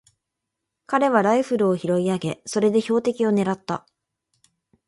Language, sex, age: Japanese, female, 19-29